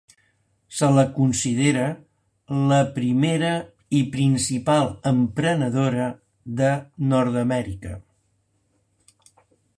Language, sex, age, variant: Catalan, male, 60-69, Central